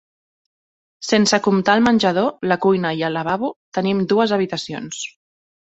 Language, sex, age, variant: Catalan, female, 19-29, Central